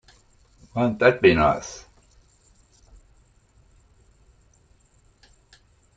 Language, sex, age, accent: English, male, 60-69, Australian English